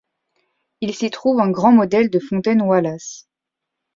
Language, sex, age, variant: French, female, 19-29, Français de métropole